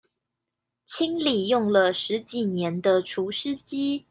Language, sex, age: Chinese, female, 19-29